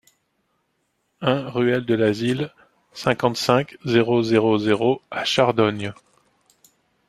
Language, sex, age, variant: French, male, 40-49, Français de métropole